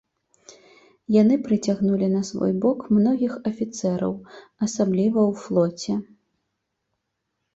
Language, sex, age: Belarusian, female, 19-29